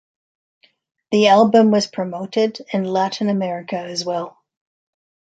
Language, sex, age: English, female, 60-69